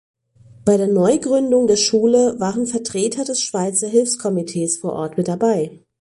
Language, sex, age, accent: German, female, 30-39, Deutschland Deutsch